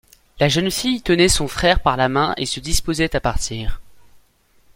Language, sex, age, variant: French, male, under 19, Français de métropole